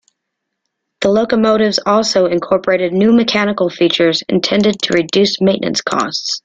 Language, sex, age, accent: English, female, 30-39, United States English